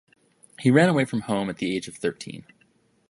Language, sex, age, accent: English, male, 19-29, United States English